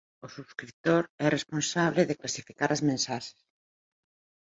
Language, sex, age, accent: Galician, female, 50-59, Normativo (estándar)